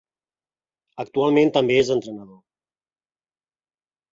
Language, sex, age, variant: Catalan, male, 40-49, Central